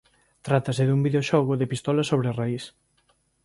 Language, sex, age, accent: Galician, male, 30-39, Normativo (estándar)